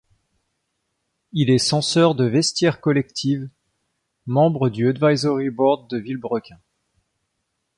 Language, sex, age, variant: French, male, 30-39, Français de métropole